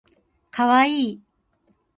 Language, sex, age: Japanese, female, 30-39